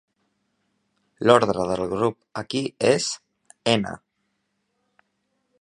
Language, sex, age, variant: Catalan, male, 40-49, Central